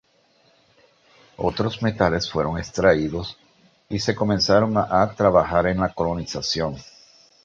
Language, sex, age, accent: Spanish, male, 40-49, Caribe: Cuba, Venezuela, Puerto Rico, República Dominicana, Panamá, Colombia caribeña, México caribeño, Costa del golfo de México